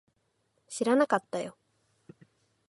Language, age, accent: Japanese, 19-29, 標準語